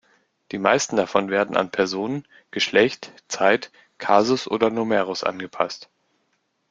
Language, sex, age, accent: German, male, 30-39, Deutschland Deutsch